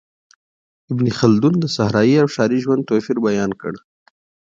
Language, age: Pashto, 19-29